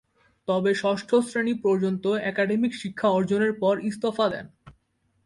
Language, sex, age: Bengali, male, 19-29